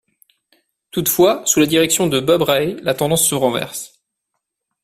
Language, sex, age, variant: French, male, 30-39, Français de métropole